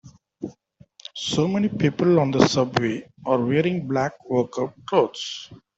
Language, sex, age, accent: English, male, 30-39, India and South Asia (India, Pakistan, Sri Lanka)